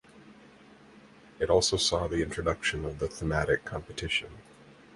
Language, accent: English, United States English